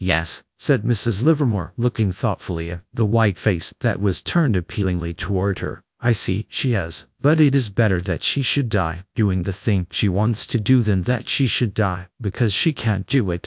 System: TTS, GradTTS